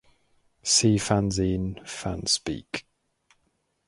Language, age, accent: English, 19-29, England English